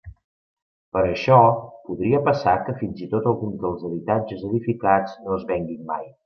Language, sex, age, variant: Catalan, male, 30-39, Central